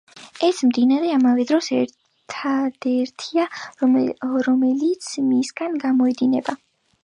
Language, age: Georgian, under 19